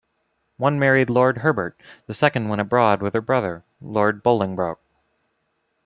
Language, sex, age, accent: English, male, 19-29, United States English